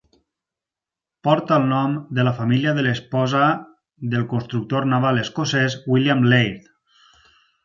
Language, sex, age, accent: Catalan, male, 30-39, valencià